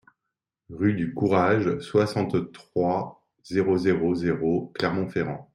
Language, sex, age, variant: French, male, 40-49, Français de métropole